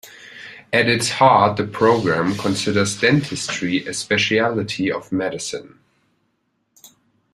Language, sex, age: English, male, 19-29